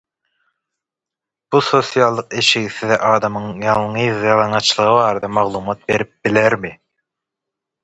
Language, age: Turkmen, 19-29